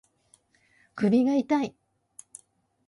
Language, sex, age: Japanese, female, 50-59